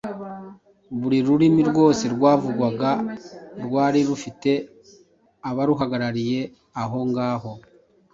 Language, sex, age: Kinyarwanda, male, 40-49